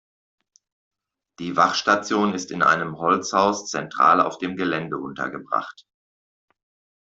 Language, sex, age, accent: German, male, 50-59, Deutschland Deutsch